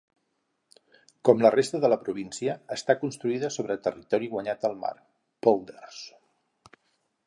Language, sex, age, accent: Catalan, male, 60-69, Neutre